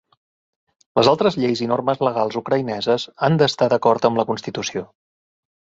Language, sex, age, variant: Catalan, male, 40-49, Central